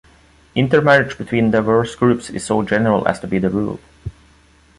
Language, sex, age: English, male, 30-39